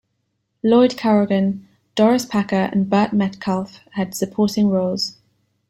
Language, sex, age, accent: English, female, 19-29, England English